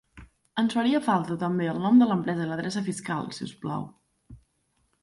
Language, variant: Catalan, Central